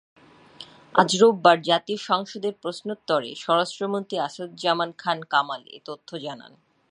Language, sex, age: Bengali, female, 30-39